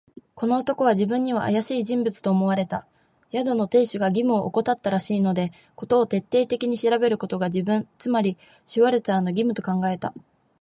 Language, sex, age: Japanese, female, 19-29